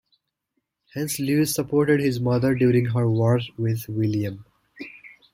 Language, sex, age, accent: English, male, 19-29, United States English